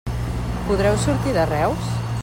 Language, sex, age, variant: Catalan, female, 50-59, Central